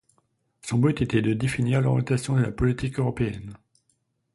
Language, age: French, 30-39